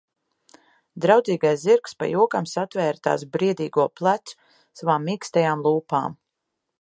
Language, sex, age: Latvian, female, 40-49